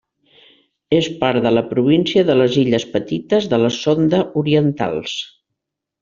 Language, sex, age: Catalan, female, 70-79